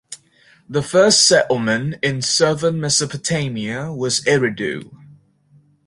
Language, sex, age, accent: English, male, 19-29, United States English